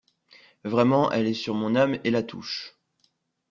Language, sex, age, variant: French, male, 19-29, Français de métropole